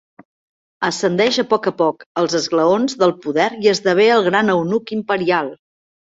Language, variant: Catalan, Central